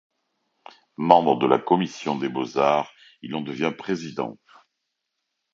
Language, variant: French, Français de métropole